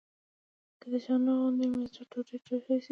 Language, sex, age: Pashto, female, under 19